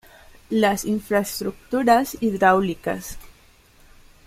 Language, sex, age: Spanish, female, 30-39